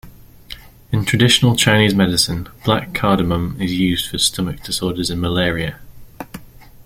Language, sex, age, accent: English, male, 19-29, England English